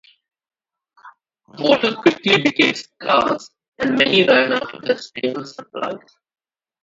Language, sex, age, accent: English, male, under 19, India and South Asia (India, Pakistan, Sri Lanka)